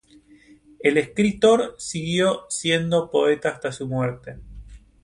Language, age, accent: Spanish, 30-39, Rioplatense: Argentina, Uruguay, este de Bolivia, Paraguay